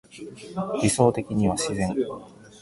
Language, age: Japanese, 19-29